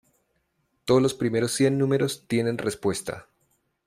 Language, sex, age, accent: Spanish, male, 30-39, Andino-Pacífico: Colombia, Perú, Ecuador, oeste de Bolivia y Venezuela andina